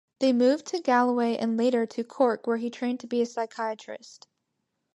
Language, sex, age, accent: English, female, under 19, United States English